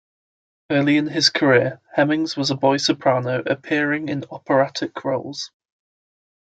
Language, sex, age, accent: English, male, 19-29, England English